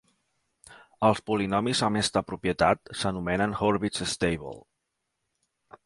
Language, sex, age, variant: Catalan, male, 40-49, Central